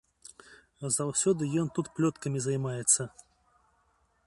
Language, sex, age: Belarusian, male, 40-49